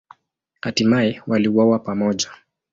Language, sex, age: Swahili, male, 19-29